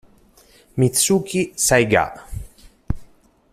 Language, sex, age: Italian, male, 40-49